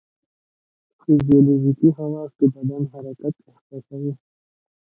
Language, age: Pashto, 19-29